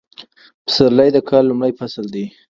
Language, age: Pashto, 19-29